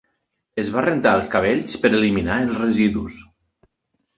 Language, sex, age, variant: Catalan, male, 40-49, Nord-Occidental